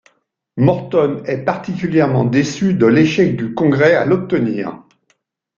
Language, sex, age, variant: French, male, 70-79, Français de métropole